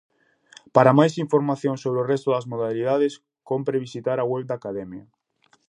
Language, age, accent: Galician, 19-29, Normativo (estándar)